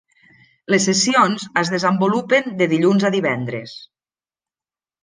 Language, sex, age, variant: Catalan, female, 40-49, Nord-Occidental